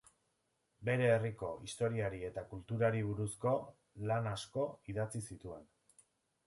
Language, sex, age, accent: Basque, male, 19-29, Erdialdekoa edo Nafarra (Gipuzkoa, Nafarroa)